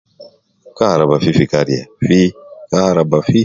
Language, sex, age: Nubi, male, 50-59